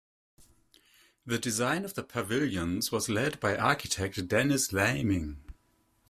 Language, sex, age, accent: English, male, 50-59, Canadian English